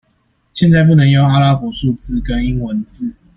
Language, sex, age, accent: Chinese, male, 19-29, 出生地：臺北市